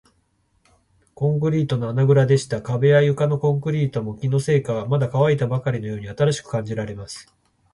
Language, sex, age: Japanese, male, 40-49